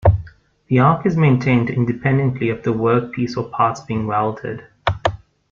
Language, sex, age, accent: English, male, 19-29, Southern African (South Africa, Zimbabwe, Namibia)